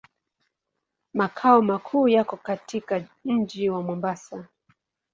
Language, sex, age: Swahili, female, 50-59